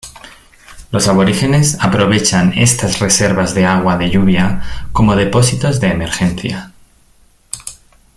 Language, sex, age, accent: Spanish, male, 30-39, España: Centro-Sur peninsular (Madrid, Toledo, Castilla-La Mancha)